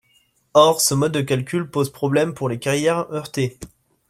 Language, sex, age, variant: French, male, 19-29, Français de métropole